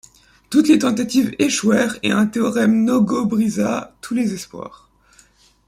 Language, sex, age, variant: French, male, under 19, Français de métropole